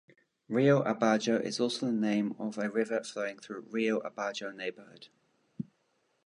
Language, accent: English, England English